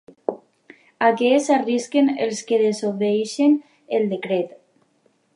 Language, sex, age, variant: Catalan, female, under 19, Alacantí